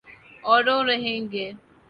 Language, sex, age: Urdu, female, 19-29